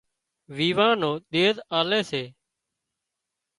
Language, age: Wadiyara Koli, 30-39